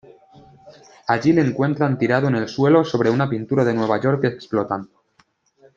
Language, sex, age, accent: Spanish, male, 19-29, España: Centro-Sur peninsular (Madrid, Toledo, Castilla-La Mancha)